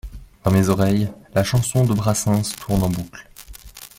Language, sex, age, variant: French, male, 19-29, Français de métropole